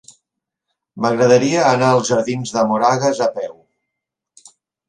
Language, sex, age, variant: Catalan, male, 50-59, Central